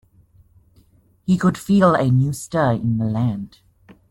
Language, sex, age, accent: English, male, 19-29, Southern African (South Africa, Zimbabwe, Namibia)